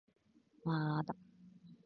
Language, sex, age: Japanese, female, 19-29